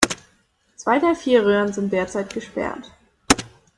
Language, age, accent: German, 19-29, Deutschland Deutsch